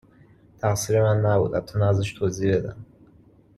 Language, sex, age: Persian, male, 19-29